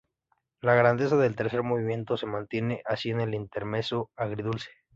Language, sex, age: Spanish, male, 19-29